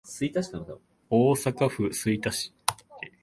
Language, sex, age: Japanese, male, 19-29